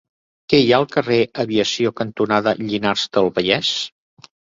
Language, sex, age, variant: Catalan, male, 60-69, Central